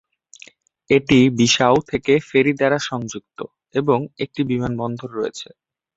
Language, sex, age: Bengali, male, under 19